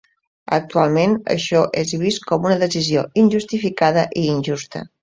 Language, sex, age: Catalan, female, 50-59